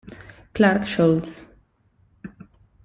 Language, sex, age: Italian, female, 30-39